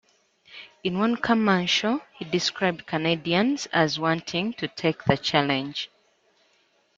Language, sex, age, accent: English, female, 19-29, England English